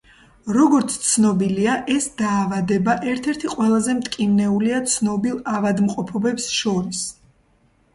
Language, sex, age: Georgian, female, 30-39